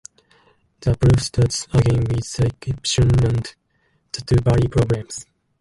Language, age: English, 19-29